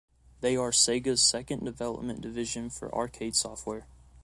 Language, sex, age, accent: English, male, 19-29, United States English